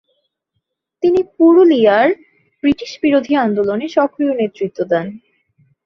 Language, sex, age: Bengali, female, under 19